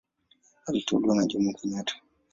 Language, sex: Swahili, male